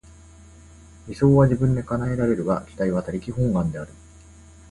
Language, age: Japanese, 30-39